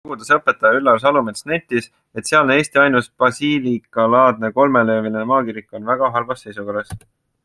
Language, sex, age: Estonian, male, 19-29